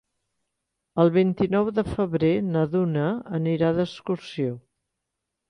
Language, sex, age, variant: Catalan, female, 60-69, Central